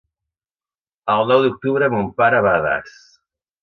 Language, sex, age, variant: Catalan, male, 60-69, Central